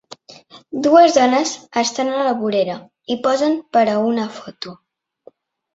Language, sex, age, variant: Catalan, male, 40-49, Central